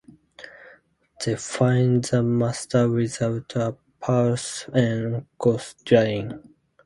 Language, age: English, 19-29